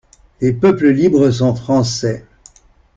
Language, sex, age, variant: French, male, 60-69, Français de métropole